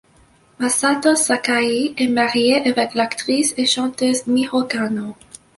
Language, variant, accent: French, Français d'Amérique du Nord, Français du Canada